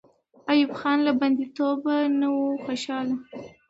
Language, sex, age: Pashto, female, 30-39